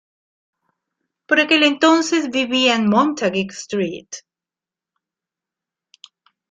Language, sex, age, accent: Spanish, female, 50-59, Caribe: Cuba, Venezuela, Puerto Rico, República Dominicana, Panamá, Colombia caribeña, México caribeño, Costa del golfo de México